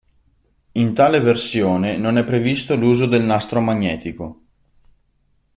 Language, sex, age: Italian, male, 19-29